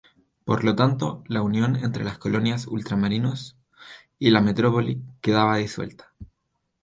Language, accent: Spanish, Chileno: Chile, Cuyo